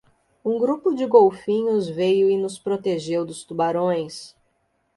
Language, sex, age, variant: Portuguese, female, 40-49, Portuguese (Brasil)